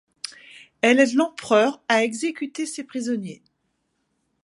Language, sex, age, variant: French, female, 50-59, Français de métropole